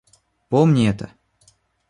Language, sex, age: Russian, male, under 19